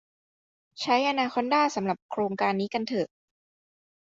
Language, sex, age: Thai, female, 19-29